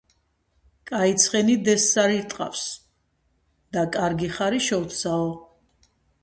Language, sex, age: Georgian, female, 60-69